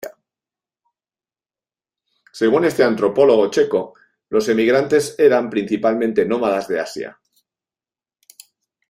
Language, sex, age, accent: Spanish, male, 40-49, España: Norte peninsular (Asturias, Castilla y León, Cantabria, País Vasco, Navarra, Aragón, La Rioja, Guadalajara, Cuenca)